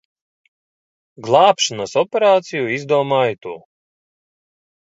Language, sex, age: Latvian, male, 30-39